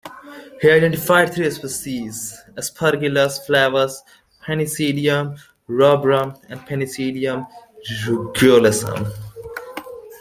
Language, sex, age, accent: English, male, 19-29, India and South Asia (India, Pakistan, Sri Lanka)